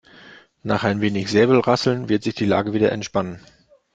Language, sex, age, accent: German, male, 40-49, Deutschland Deutsch